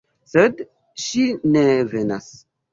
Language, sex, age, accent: Esperanto, male, 30-39, Internacia